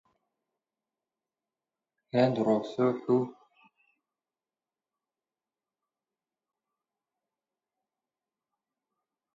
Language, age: Central Kurdish, 19-29